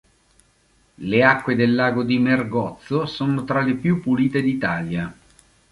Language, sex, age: Italian, male, 50-59